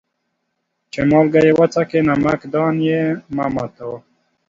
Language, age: Pashto, 19-29